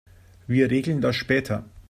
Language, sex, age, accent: German, male, 50-59, Deutschland Deutsch